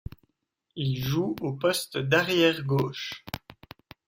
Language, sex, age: French, male, 19-29